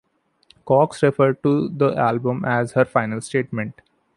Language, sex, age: English, male, 19-29